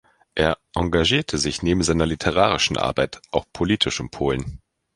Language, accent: German, Deutschland Deutsch